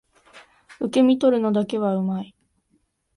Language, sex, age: Japanese, female, 19-29